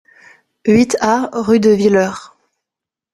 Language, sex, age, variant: French, female, 30-39, Français de métropole